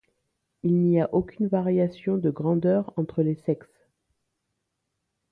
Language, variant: French, Français de métropole